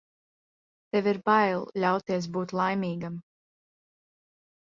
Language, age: Latvian, 19-29